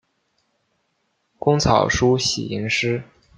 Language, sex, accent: Chinese, male, 出生地：湖北省